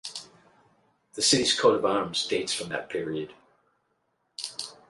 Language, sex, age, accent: English, male, 50-59, United States English